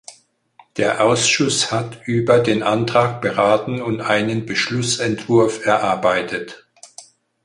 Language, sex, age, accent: German, male, 60-69, Deutschland Deutsch